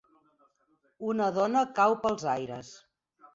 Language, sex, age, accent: Catalan, female, 40-49, gironí